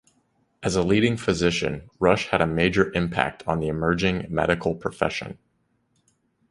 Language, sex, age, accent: English, male, 19-29, United States English